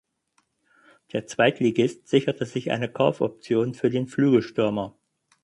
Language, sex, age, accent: German, male, 50-59, Deutschland Deutsch